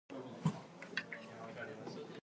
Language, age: English, 19-29